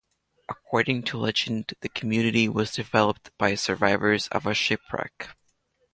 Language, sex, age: English, male, under 19